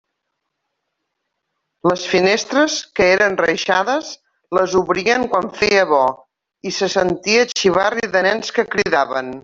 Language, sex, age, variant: Catalan, female, 40-49, Central